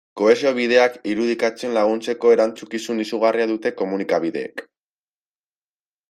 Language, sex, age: Basque, male, 19-29